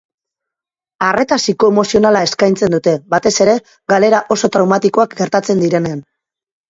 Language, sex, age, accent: Basque, female, 40-49, Mendebalekoa (Araba, Bizkaia, Gipuzkoako mendebaleko herri batzuk)